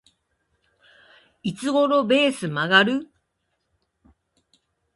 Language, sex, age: Japanese, female, 50-59